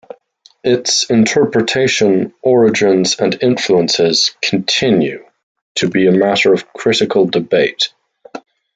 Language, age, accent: English, 19-29, Irish English